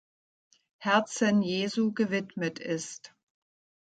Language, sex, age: German, female, 60-69